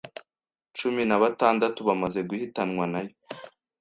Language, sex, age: Kinyarwanda, male, under 19